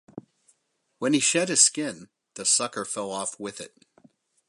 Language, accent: English, United States English